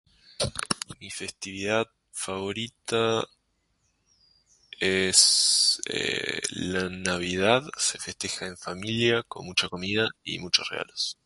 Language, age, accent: Spanish, 30-39, Rioplatense: Argentina, Uruguay, este de Bolivia, Paraguay